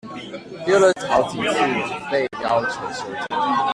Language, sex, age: Chinese, male, 19-29